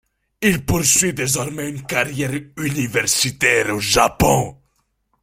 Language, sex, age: French, male, 19-29